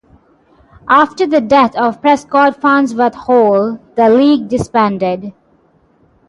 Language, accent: English, United States English; England English; India and South Asia (India, Pakistan, Sri Lanka)